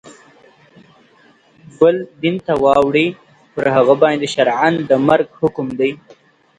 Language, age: Pashto, 19-29